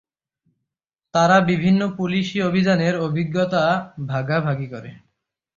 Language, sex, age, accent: Bengali, male, under 19, চলিত